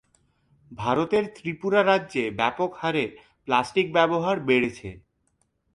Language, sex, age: Bengali, male, 30-39